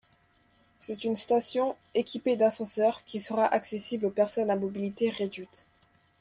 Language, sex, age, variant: French, female, under 19, Français de métropole